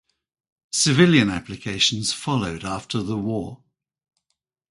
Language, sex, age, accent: English, male, 60-69, England English